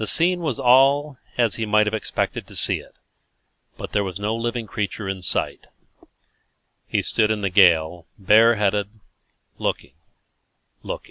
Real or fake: real